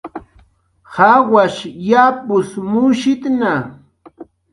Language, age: Jaqaru, 40-49